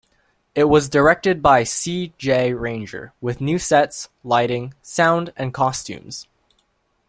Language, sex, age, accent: English, male, under 19, United States English